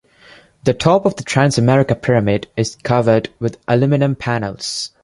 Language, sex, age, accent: English, male, 19-29, India and South Asia (India, Pakistan, Sri Lanka)